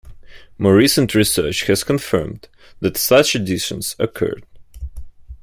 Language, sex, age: English, male, 19-29